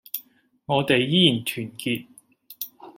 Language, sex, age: Cantonese, male, 30-39